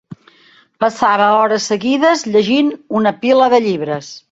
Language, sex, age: Catalan, female, 60-69